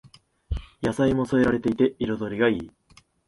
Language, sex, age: Japanese, male, 19-29